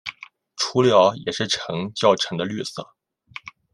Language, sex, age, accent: Chinese, male, 19-29, 出生地：江苏省